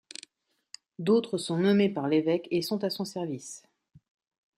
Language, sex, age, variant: French, female, 40-49, Français de métropole